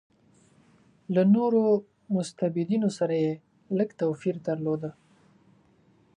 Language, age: Pashto, 19-29